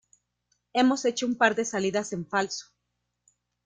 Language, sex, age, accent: Spanish, female, 40-49, México